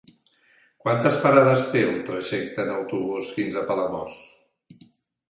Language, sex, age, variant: Catalan, male, 60-69, Central